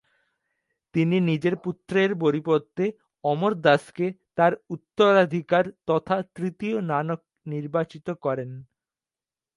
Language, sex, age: Bengali, male, 19-29